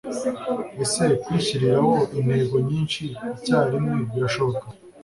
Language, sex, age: Kinyarwanda, male, 19-29